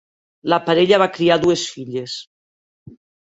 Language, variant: Catalan, Nord-Occidental